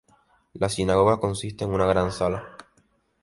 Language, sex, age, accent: Spanish, male, 19-29, España: Islas Canarias